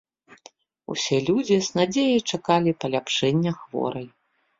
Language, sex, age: Belarusian, female, 40-49